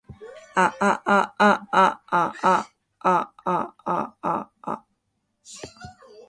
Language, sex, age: Japanese, female, 40-49